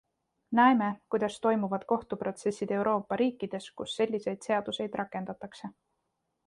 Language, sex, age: Estonian, female, 19-29